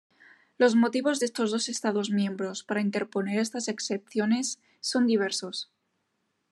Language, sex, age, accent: Spanish, female, under 19, España: Norte peninsular (Asturias, Castilla y León, Cantabria, País Vasco, Navarra, Aragón, La Rioja, Guadalajara, Cuenca)